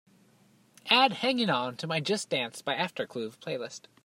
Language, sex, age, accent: English, male, 30-39, Canadian English